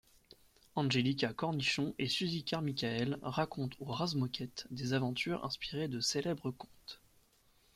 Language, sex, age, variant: French, male, 19-29, Français de métropole